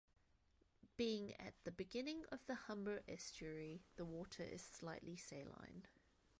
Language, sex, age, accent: English, female, 30-39, New Zealand English